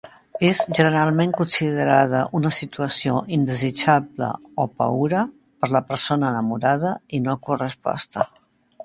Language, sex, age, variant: Catalan, female, 70-79, Central